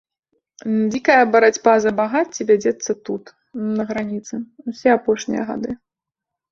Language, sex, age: Belarusian, female, 30-39